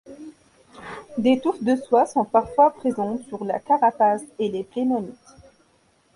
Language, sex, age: French, female, 19-29